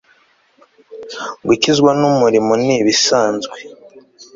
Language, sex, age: Kinyarwanda, male, 19-29